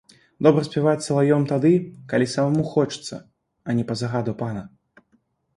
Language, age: Belarusian, 19-29